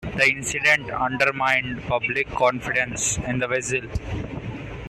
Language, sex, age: English, male, under 19